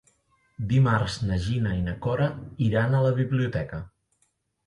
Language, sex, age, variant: Catalan, male, 30-39, Central